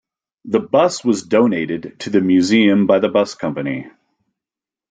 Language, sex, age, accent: English, male, 50-59, United States English